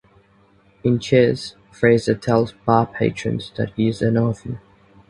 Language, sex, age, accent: English, male, 19-29, England English